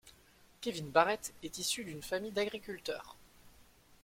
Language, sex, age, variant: French, male, 19-29, Français de métropole